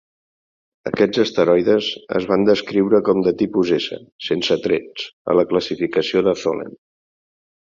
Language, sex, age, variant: Catalan, male, 50-59, Central